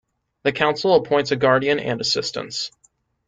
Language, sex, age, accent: English, male, 19-29, United States English